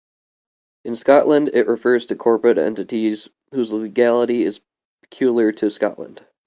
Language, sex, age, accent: English, male, 19-29, United States English